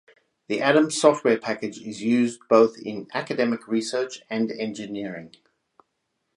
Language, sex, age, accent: English, male, 50-59, Australian English